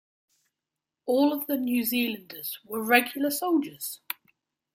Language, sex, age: English, male, under 19